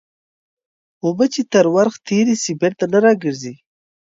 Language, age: Pashto, 19-29